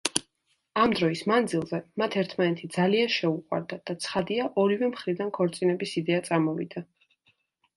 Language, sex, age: Georgian, female, 19-29